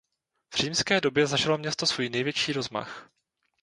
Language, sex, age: Czech, male, 19-29